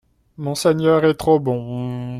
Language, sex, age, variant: French, male, 19-29, Français de métropole